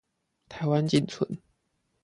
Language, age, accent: Chinese, 19-29, 出生地：彰化縣